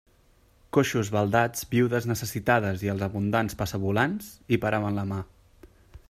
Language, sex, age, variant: Catalan, male, 30-39, Central